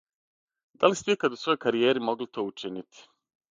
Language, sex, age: Serbian, male, 30-39